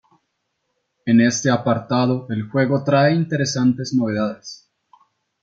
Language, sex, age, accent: Spanish, male, 19-29, Andino-Pacífico: Colombia, Perú, Ecuador, oeste de Bolivia y Venezuela andina